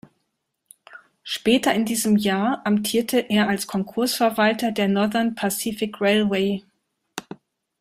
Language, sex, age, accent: German, female, 40-49, Deutschland Deutsch